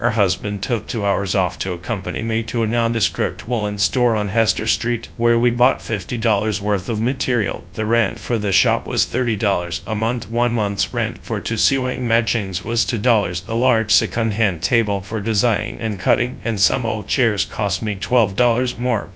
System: TTS, GradTTS